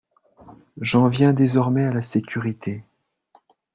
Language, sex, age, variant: French, male, 40-49, Français de métropole